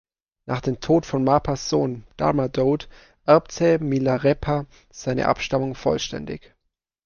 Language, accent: German, Deutschland Deutsch